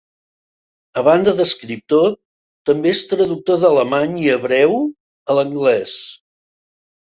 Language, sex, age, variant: Catalan, male, 60-69, Central